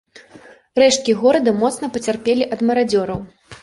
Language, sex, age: Belarusian, female, 19-29